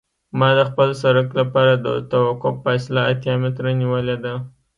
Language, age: Pashto, 19-29